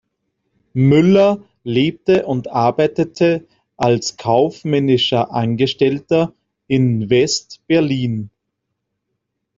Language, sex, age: German, male, 30-39